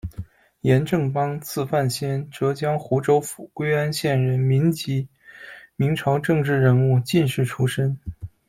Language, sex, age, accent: Chinese, male, 30-39, 出生地：北京市